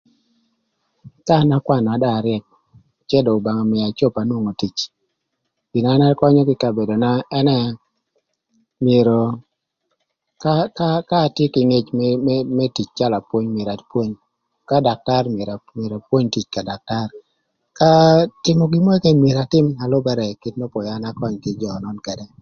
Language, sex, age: Thur, male, 40-49